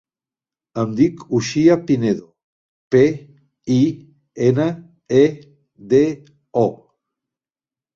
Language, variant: Catalan, Central